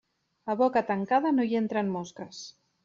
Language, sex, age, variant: Catalan, female, 40-49, Central